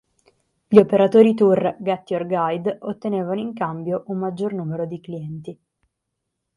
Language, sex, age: Italian, female, 19-29